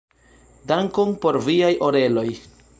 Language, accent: Esperanto, Internacia